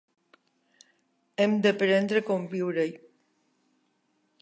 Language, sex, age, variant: Catalan, female, 60-69, Balear